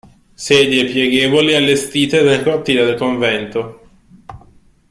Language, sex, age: Italian, male, 30-39